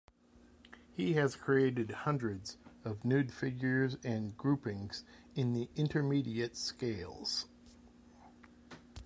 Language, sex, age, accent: English, male, 60-69, United States English